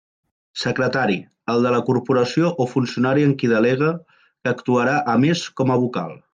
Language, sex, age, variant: Catalan, male, 30-39, Central